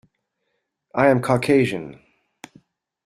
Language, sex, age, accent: English, male, 50-59, United States English